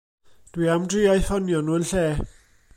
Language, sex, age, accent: Welsh, male, 40-49, Y Deyrnas Unedig Cymraeg